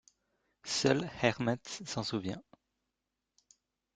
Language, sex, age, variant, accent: French, male, 19-29, Français d'Europe, Français de Belgique